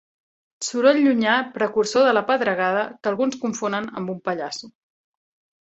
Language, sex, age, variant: Catalan, female, 30-39, Central